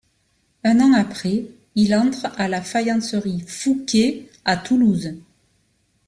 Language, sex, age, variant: French, female, 50-59, Français de métropole